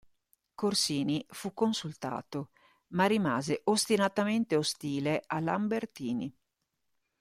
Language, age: Italian, 50-59